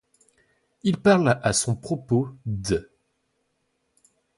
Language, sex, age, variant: French, male, 19-29, Français de métropole